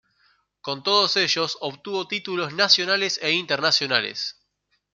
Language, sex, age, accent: Spanish, male, 19-29, Rioplatense: Argentina, Uruguay, este de Bolivia, Paraguay